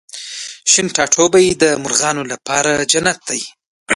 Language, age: Pashto, 19-29